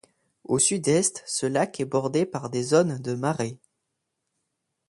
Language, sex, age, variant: French, male, under 19, Français de métropole